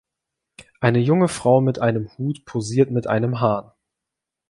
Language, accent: German, Deutschland Deutsch